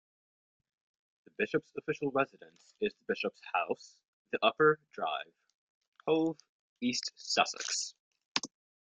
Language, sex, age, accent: English, male, under 19, West Indies and Bermuda (Bahamas, Bermuda, Jamaica, Trinidad)